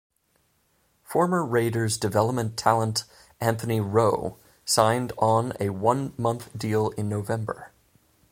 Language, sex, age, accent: English, male, 30-39, United States English